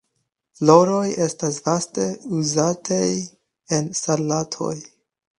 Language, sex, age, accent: Esperanto, male, 19-29, Internacia